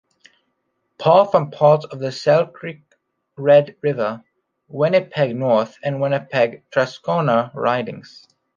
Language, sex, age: English, male, under 19